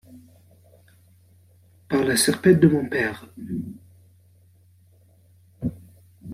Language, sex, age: French, male, 19-29